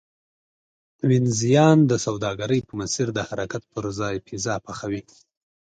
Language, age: Pashto, 30-39